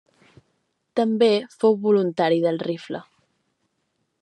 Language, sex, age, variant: Catalan, female, 19-29, Central